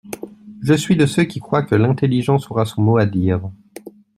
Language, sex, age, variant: French, male, 19-29, Français de métropole